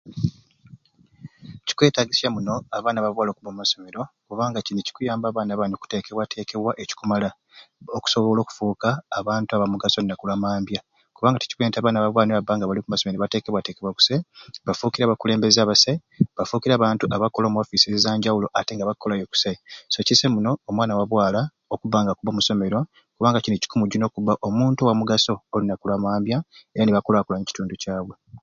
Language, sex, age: Ruuli, male, 30-39